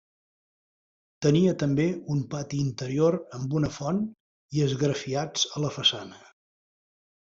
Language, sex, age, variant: Catalan, male, 60-69, Central